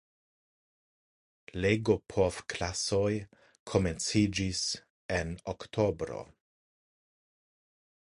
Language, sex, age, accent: Esperanto, male, 50-59, Internacia